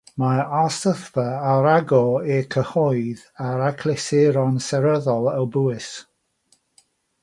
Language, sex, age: Welsh, male, 60-69